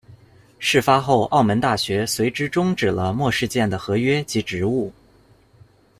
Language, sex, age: Chinese, male, 19-29